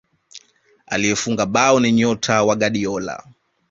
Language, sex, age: Swahili, male, 19-29